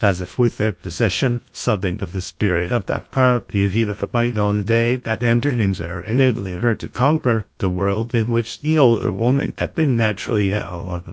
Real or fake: fake